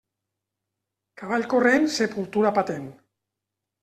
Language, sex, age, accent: Catalan, male, 50-59, valencià